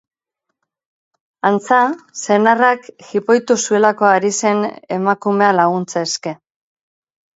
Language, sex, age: Basque, female, 50-59